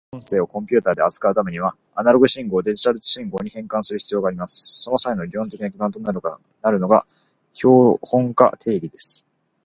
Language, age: Japanese, 19-29